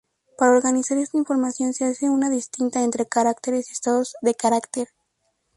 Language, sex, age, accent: Spanish, female, under 19, México